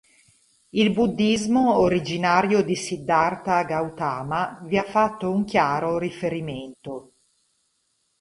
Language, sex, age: Italian, female, 40-49